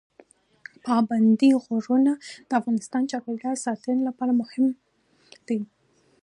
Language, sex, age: Pashto, female, 19-29